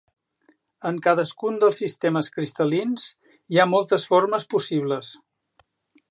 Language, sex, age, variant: Catalan, male, 60-69, Central